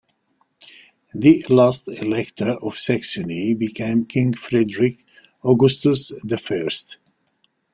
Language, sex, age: English, male, 60-69